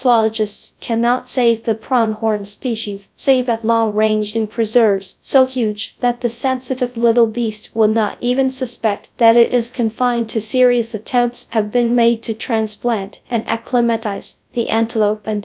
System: TTS, GradTTS